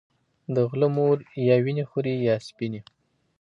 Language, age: Pashto, 30-39